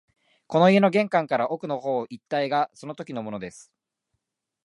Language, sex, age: Japanese, male, 19-29